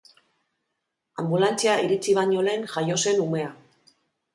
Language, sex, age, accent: Basque, female, 50-59, Mendebalekoa (Araba, Bizkaia, Gipuzkoako mendebaleko herri batzuk)